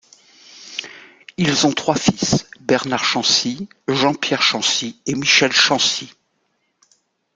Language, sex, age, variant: French, female, 50-59, Français de métropole